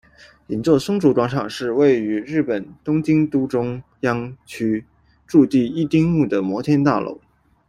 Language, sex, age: Chinese, male, 19-29